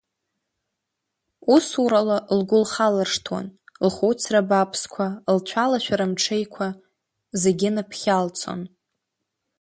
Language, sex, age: Abkhazian, female, under 19